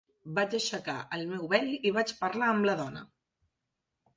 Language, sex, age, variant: Catalan, female, 30-39, Central